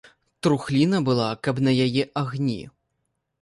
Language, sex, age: Belarusian, male, 30-39